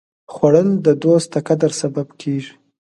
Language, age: Pashto, 19-29